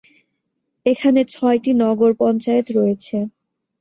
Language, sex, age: Bengali, female, under 19